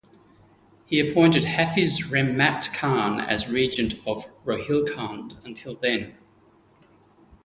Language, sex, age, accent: English, male, 40-49, Australian English